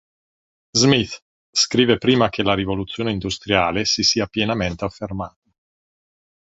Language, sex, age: Italian, male, 40-49